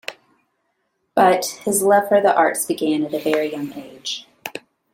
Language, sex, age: English, female, 19-29